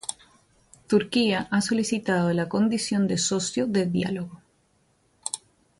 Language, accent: Spanish, Chileno: Chile, Cuyo